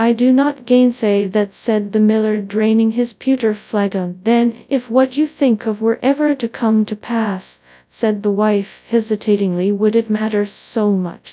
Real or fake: fake